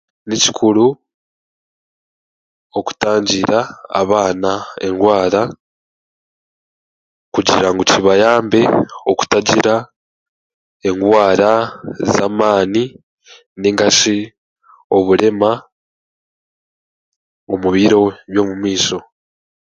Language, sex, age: Chiga, male, 19-29